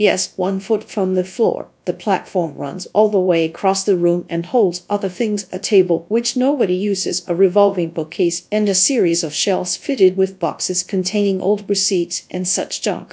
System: TTS, GradTTS